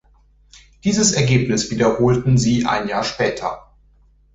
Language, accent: German, Deutschland Deutsch